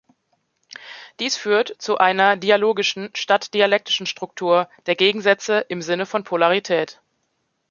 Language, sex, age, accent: German, female, 30-39, Deutschland Deutsch